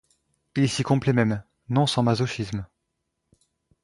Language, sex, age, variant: French, male, 19-29, Français de métropole